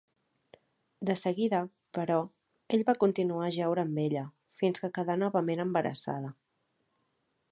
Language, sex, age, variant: Catalan, female, 19-29, Central